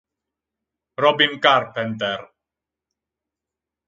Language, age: Italian, 19-29